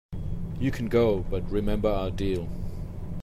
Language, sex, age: English, male, 40-49